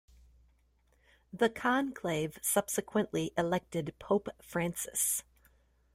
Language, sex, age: English, female, 50-59